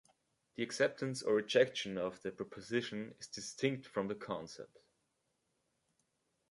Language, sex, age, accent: English, male, 19-29, United States English